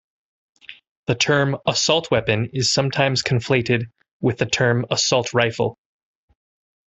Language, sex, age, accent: English, male, 30-39, United States English